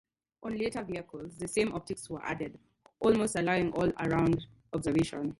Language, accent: English, Kenyan English